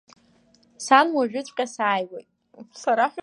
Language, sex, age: Abkhazian, female, under 19